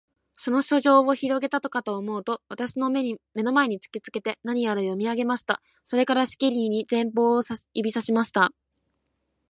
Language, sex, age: Japanese, female, 19-29